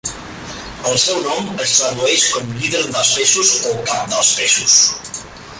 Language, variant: Catalan, Central